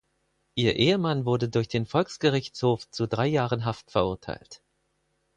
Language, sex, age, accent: German, male, 40-49, Deutschland Deutsch